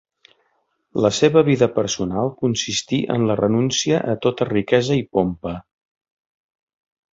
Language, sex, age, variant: Catalan, male, 60-69, Central